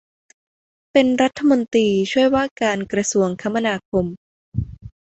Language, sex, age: Thai, female, under 19